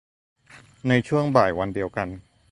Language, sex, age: Thai, male, 40-49